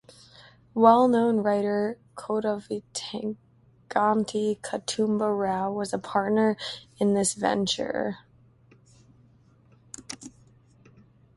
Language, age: English, 19-29